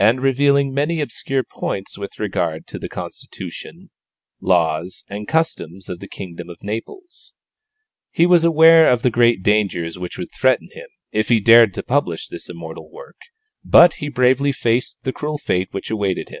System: none